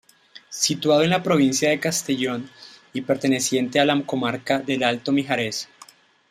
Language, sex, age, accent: Spanish, male, 30-39, Andino-Pacífico: Colombia, Perú, Ecuador, oeste de Bolivia y Venezuela andina